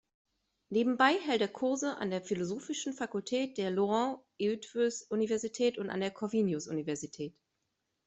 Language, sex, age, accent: German, female, 30-39, Deutschland Deutsch